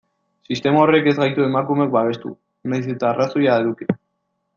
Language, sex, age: Basque, male, 19-29